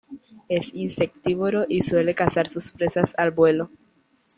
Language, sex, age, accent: Spanish, female, under 19, América central